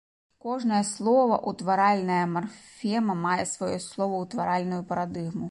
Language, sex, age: Belarusian, female, 30-39